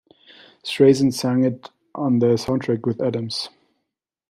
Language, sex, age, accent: English, male, 19-29, United States English